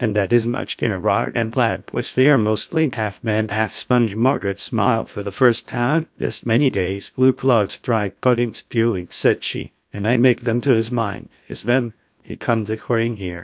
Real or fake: fake